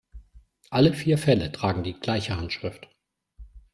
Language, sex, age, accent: German, male, 40-49, Deutschland Deutsch